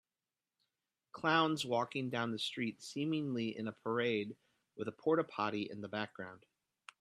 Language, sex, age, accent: English, male, 30-39, United States English